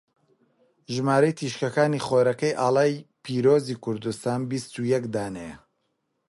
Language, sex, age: Central Kurdish, male, 30-39